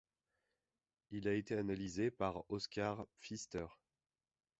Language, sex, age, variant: French, male, 30-39, Français de métropole